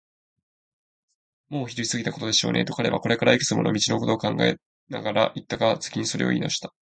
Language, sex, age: Japanese, male, 19-29